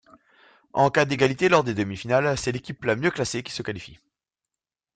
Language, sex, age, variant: French, male, 19-29, Français de métropole